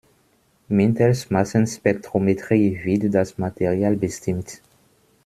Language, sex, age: German, male, 19-29